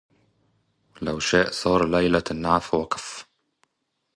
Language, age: Arabic, 30-39